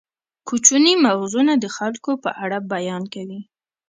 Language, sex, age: Pashto, female, 19-29